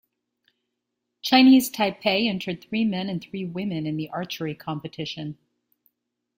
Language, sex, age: English, female, 50-59